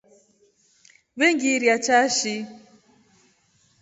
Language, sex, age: Rombo, female, 30-39